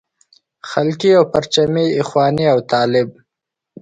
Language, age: Pashto, 19-29